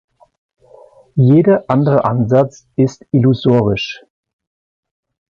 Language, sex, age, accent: German, male, 50-59, Deutschland Deutsch